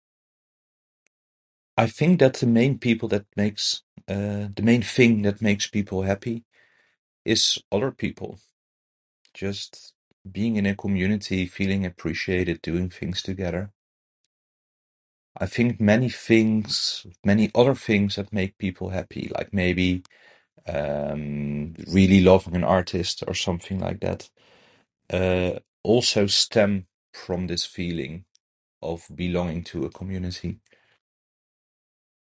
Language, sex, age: English, male, 30-39